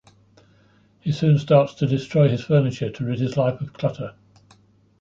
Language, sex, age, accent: English, male, 60-69, England English